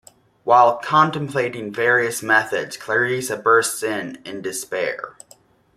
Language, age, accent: English, 19-29, United States English